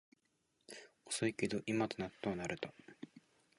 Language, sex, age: Japanese, male, 19-29